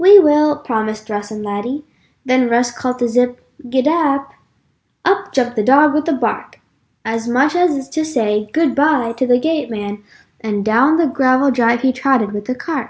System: none